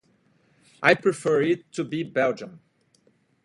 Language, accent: English, United States English